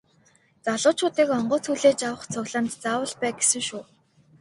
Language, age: Mongolian, 19-29